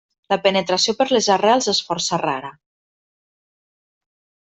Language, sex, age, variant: Catalan, female, 30-39, Septentrional